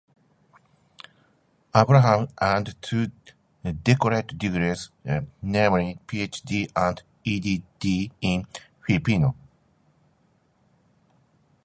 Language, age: English, 50-59